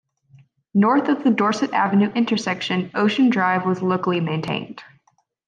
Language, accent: English, United States English